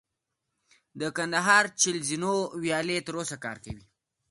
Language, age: Pashto, under 19